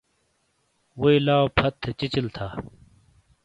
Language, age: Shina, 30-39